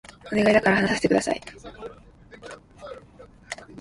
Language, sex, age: Japanese, female, under 19